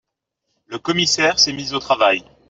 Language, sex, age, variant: French, male, 19-29, Français de métropole